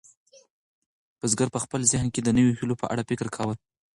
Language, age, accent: Pashto, 19-29, کندهاری لهجه